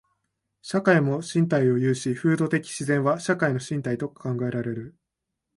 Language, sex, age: Japanese, male, 19-29